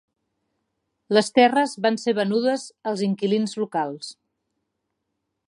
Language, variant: Catalan, Central